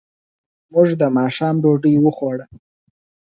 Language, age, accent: Pashto, 19-29, کندهارۍ لهجه